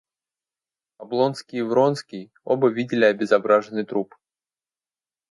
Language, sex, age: Russian, male, 19-29